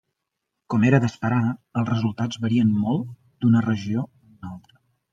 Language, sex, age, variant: Catalan, male, 40-49, Central